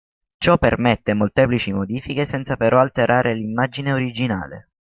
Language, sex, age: Italian, male, under 19